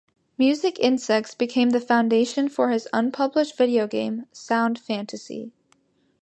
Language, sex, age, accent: English, female, under 19, United States English